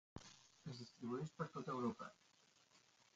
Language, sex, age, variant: Catalan, male, 40-49, Nord-Occidental